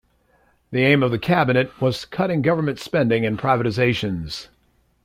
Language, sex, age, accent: English, male, 60-69, United States English